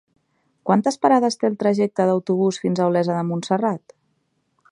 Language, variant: Catalan, Central